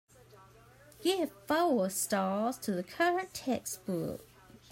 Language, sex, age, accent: English, female, 30-39, United States English